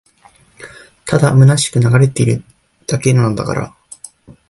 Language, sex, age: Japanese, male, 19-29